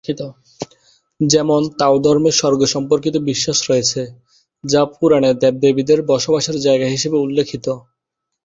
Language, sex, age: Bengali, male, 19-29